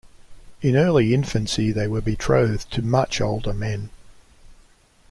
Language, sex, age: English, male, 60-69